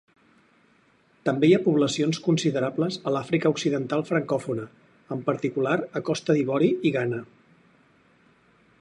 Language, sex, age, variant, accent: Catalan, male, 40-49, Central, central